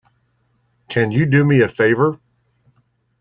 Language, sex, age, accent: English, male, 40-49, United States English